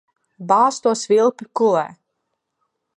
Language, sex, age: Latvian, female, 19-29